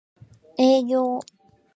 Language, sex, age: Japanese, female, 19-29